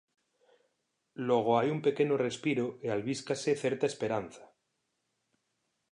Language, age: Galician, 40-49